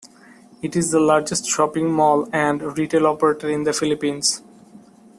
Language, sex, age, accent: English, male, 19-29, India and South Asia (India, Pakistan, Sri Lanka)